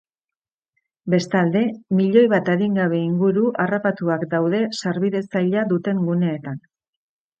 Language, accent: Basque, Erdialdekoa edo Nafarra (Gipuzkoa, Nafarroa)